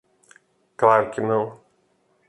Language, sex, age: Portuguese, male, 40-49